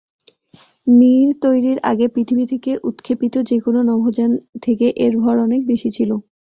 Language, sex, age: Bengali, female, 19-29